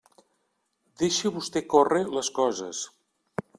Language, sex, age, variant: Catalan, male, 50-59, Central